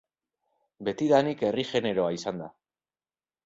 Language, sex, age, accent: Basque, male, 30-39, Mendebalekoa (Araba, Bizkaia, Gipuzkoako mendebaleko herri batzuk)